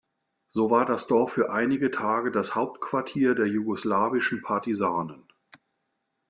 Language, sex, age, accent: German, male, 60-69, Deutschland Deutsch